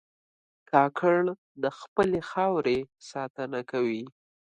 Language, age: Pashto, 30-39